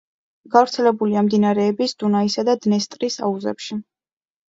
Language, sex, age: Georgian, female, under 19